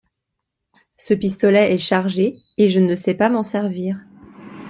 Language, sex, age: French, male, 19-29